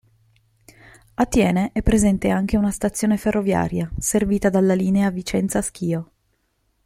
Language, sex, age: Italian, female, 30-39